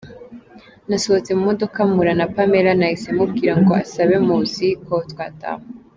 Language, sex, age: Kinyarwanda, female, 19-29